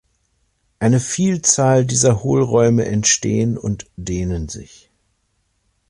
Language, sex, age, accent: German, male, 40-49, Deutschland Deutsch